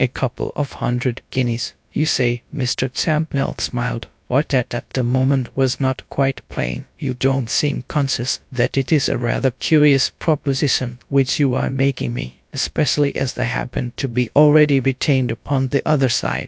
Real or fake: fake